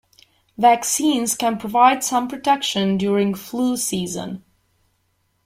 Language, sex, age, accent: English, female, 30-39, United States English